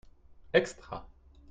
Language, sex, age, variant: French, male, 30-39, Français de métropole